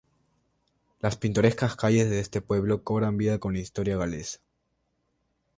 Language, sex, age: Spanish, male, 19-29